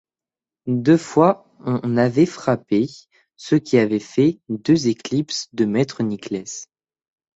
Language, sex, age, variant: French, male, under 19, Français de métropole